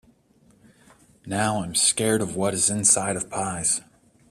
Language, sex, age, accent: English, male, 19-29, United States English